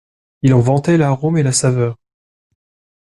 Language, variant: French, Français de métropole